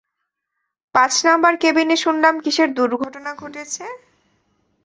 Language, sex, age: Bengali, female, 19-29